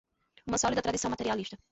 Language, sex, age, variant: Portuguese, female, 19-29, Portuguese (Brasil)